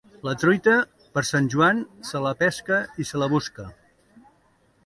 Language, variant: Catalan, Central